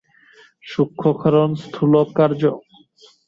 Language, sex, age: Bengali, male, 19-29